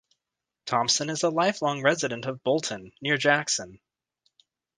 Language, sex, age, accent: English, male, 30-39, United States English